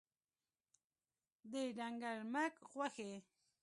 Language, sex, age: Pashto, female, 19-29